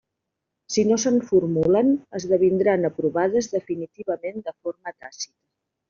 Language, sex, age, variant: Catalan, female, 50-59, Central